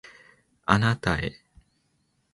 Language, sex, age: Japanese, male, under 19